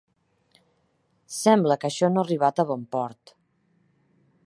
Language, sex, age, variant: Catalan, female, 40-49, Central